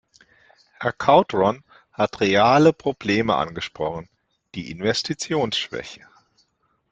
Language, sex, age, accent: German, male, 40-49, Deutschland Deutsch